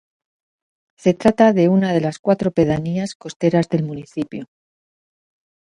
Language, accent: Spanish, España: Centro-Sur peninsular (Madrid, Toledo, Castilla-La Mancha)